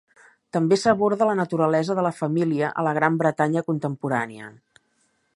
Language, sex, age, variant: Catalan, female, 50-59, Central